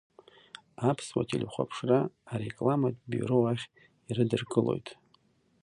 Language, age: Abkhazian, 30-39